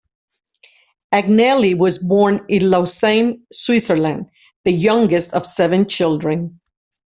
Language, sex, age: English, female, 60-69